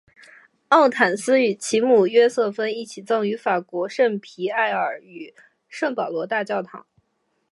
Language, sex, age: Chinese, female, 19-29